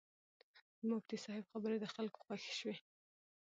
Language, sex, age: Pashto, female, 19-29